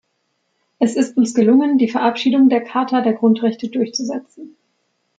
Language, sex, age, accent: German, female, 19-29, Deutschland Deutsch